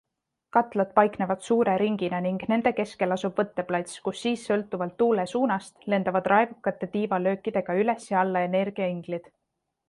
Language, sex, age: Estonian, female, 19-29